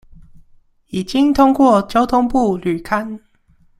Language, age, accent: Chinese, 19-29, 出生地：桃園市